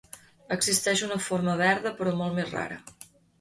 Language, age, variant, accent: Catalan, 40-49, Central, central